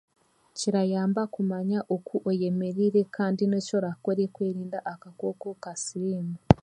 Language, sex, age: Chiga, female, 19-29